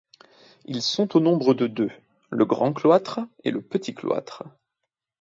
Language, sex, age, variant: French, male, 19-29, Français de métropole